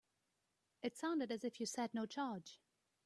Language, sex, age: English, female, 30-39